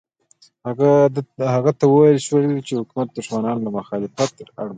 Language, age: Pashto, 19-29